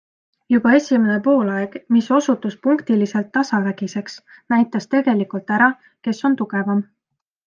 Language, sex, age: Estonian, female, 19-29